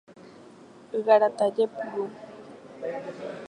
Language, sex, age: Guarani, female, 19-29